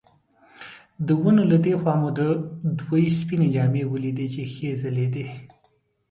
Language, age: Pashto, 30-39